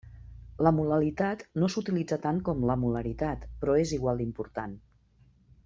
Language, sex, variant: Catalan, female, Central